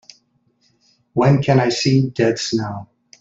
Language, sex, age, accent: English, male, 60-69, United States English